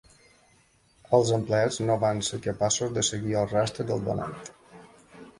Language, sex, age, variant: Catalan, male, 50-59, Balear